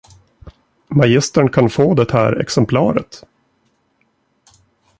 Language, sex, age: Swedish, male, 40-49